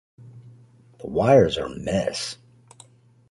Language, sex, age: English, male, 50-59